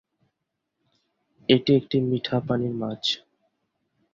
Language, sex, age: Bengali, male, 19-29